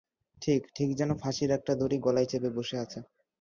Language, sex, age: Bengali, male, 19-29